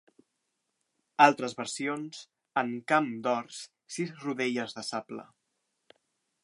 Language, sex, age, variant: Catalan, male, under 19, Central